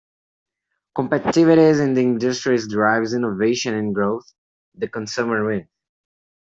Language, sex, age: English, male, under 19